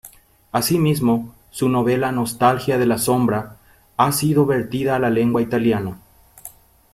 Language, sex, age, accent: Spanish, male, 30-39, Rioplatense: Argentina, Uruguay, este de Bolivia, Paraguay